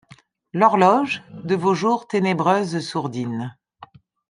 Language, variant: French, Français de métropole